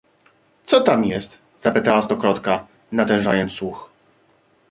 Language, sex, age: Polish, male, 40-49